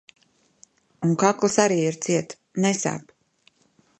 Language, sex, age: Latvian, female, 30-39